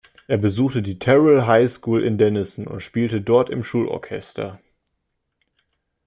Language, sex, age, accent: German, male, under 19, Deutschland Deutsch